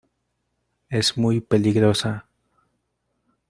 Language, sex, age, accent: Spanish, male, 19-29, Andino-Pacífico: Colombia, Perú, Ecuador, oeste de Bolivia y Venezuela andina